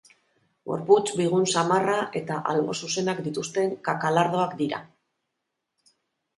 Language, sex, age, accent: Basque, female, 50-59, Mendebalekoa (Araba, Bizkaia, Gipuzkoako mendebaleko herri batzuk)